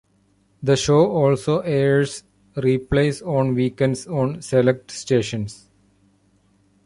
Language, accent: English, India and South Asia (India, Pakistan, Sri Lanka)